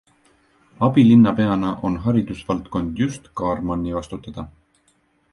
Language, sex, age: Estonian, male, 19-29